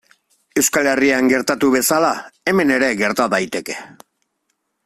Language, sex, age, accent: Basque, male, 40-49, Mendebalekoa (Araba, Bizkaia, Gipuzkoako mendebaleko herri batzuk)